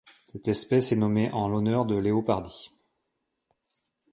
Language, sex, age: French, male, 40-49